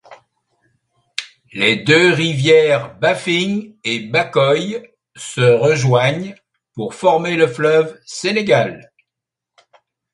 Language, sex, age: French, male, 70-79